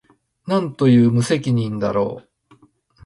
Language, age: Japanese, 50-59